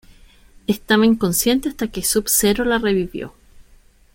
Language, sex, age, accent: Spanish, female, 19-29, Chileno: Chile, Cuyo